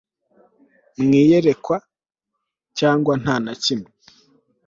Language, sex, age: Kinyarwanda, male, 19-29